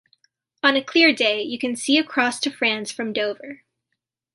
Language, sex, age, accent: English, female, under 19, United States English